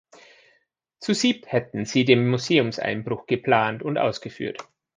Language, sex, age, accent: German, male, 50-59, Deutschland Deutsch